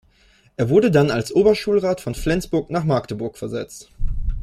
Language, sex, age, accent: German, male, 19-29, Deutschland Deutsch